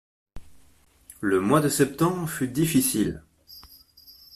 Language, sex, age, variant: French, male, 19-29, Français de métropole